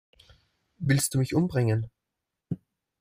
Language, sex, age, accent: German, male, 30-39, Österreichisches Deutsch